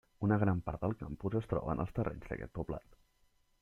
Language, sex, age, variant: Catalan, male, 19-29, Central